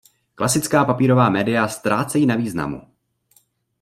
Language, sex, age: Czech, male, 19-29